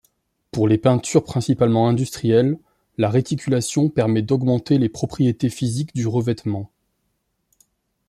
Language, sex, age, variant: French, male, 30-39, Français de métropole